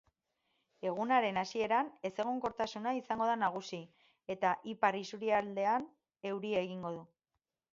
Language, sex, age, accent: Basque, female, 30-39, Erdialdekoa edo Nafarra (Gipuzkoa, Nafarroa)